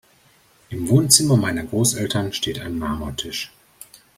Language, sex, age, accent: German, male, 40-49, Deutschland Deutsch